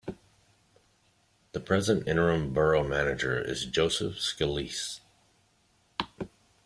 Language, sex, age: English, male, 50-59